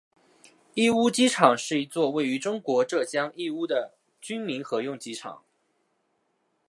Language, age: Chinese, 19-29